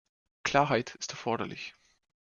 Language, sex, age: German, male, 19-29